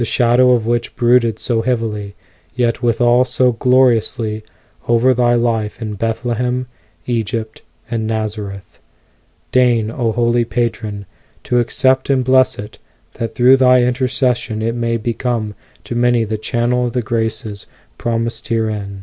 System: none